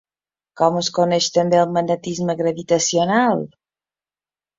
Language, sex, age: Catalan, female, 40-49